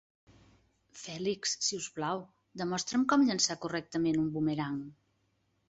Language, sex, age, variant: Catalan, female, 60-69, Central